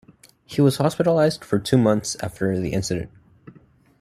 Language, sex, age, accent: English, male, under 19, United States English